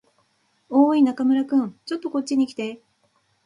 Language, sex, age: Japanese, female, 40-49